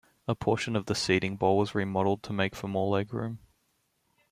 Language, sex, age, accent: English, male, under 19, Australian English